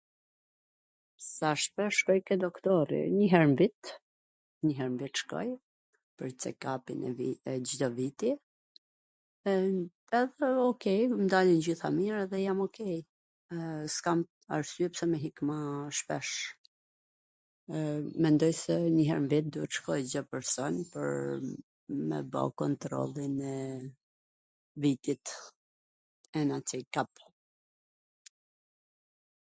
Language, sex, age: Gheg Albanian, female, 40-49